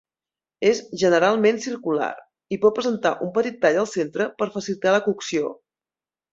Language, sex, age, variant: Catalan, female, 30-39, Central